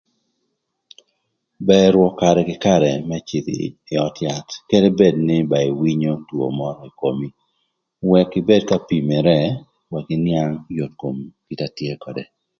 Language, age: Thur, 40-49